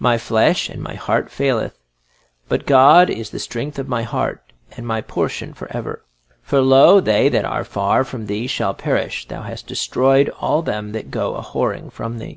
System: none